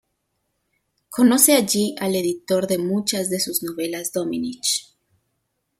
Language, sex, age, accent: Spanish, female, 19-29, América central